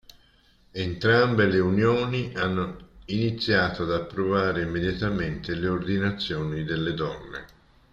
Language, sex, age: Italian, male, 60-69